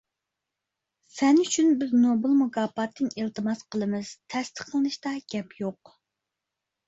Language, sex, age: Uyghur, female, 19-29